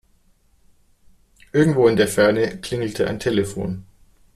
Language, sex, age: German, male, 30-39